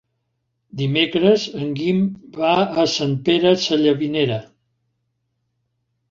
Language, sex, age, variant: Catalan, male, 70-79, Central